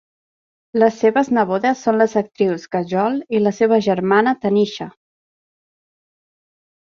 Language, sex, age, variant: Catalan, female, 40-49, Central